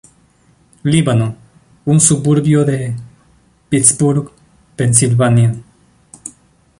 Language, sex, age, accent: Spanish, male, 19-29, Andino-Pacífico: Colombia, Perú, Ecuador, oeste de Bolivia y Venezuela andina